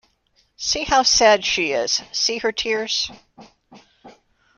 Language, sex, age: English, female, 70-79